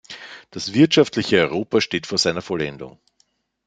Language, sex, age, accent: German, male, 50-59, Österreichisches Deutsch